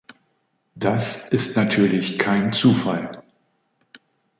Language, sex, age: German, male, 60-69